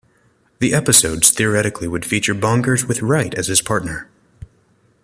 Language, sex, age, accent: English, male, 19-29, United States English